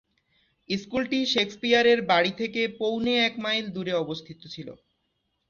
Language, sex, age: Bengali, male, 19-29